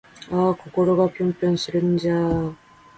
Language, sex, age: Japanese, female, 19-29